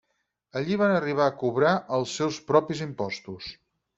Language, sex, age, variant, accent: Catalan, male, 50-59, Central, central